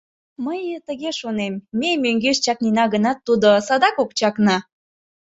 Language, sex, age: Mari, female, 19-29